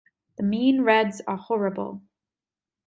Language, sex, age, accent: English, female, 19-29, United States English